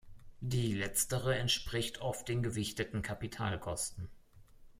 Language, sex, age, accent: German, male, 30-39, Deutschland Deutsch